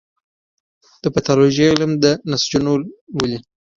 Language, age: Pashto, 19-29